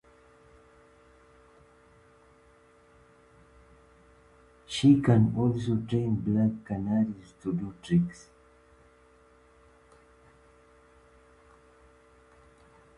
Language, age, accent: English, 30-39, United States English